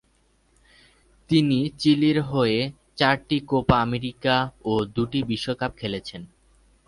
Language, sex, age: Bengali, male, 19-29